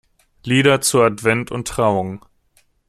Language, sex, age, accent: German, male, 19-29, Deutschland Deutsch